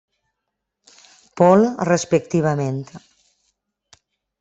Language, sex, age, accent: Catalan, female, 40-49, valencià